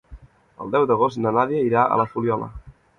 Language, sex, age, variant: Catalan, male, 19-29, Central